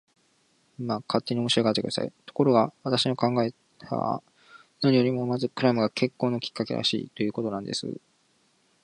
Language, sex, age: Japanese, male, 19-29